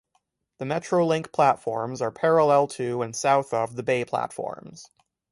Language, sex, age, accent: English, male, 30-39, United States English